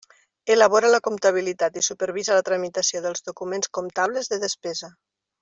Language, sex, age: Catalan, female, 50-59